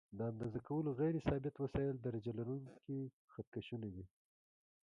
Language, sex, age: Pashto, male, 30-39